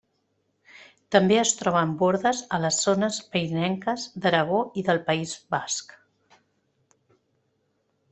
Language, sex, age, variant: Catalan, female, 40-49, Central